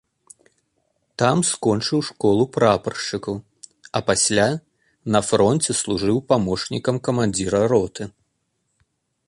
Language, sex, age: Belarusian, male, 30-39